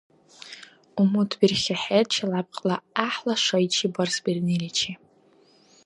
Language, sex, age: Dargwa, female, 19-29